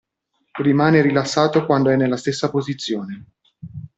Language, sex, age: Italian, male, 30-39